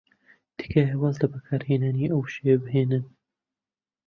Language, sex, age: Central Kurdish, male, 19-29